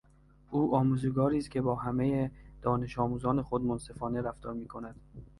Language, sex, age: Persian, male, 19-29